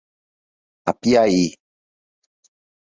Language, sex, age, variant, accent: Portuguese, male, 50-59, Portuguese (Brasil), Paulista